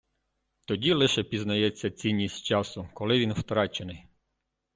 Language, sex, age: Ukrainian, male, 30-39